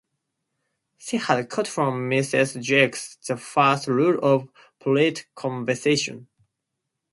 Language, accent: English, United States English